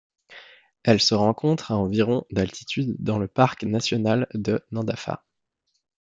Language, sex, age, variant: French, male, 30-39, Français de métropole